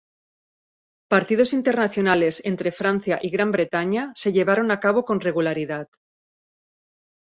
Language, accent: Spanish, España: Islas Canarias